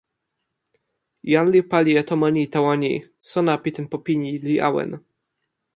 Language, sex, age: Toki Pona, male, under 19